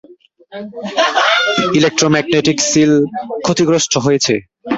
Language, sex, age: Bengali, male, 19-29